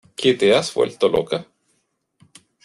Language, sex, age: Spanish, male, 40-49